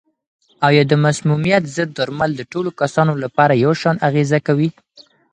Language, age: Pashto, 19-29